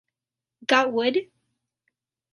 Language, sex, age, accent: English, female, under 19, United States English